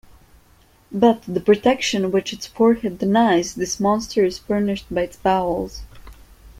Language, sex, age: English, female, 19-29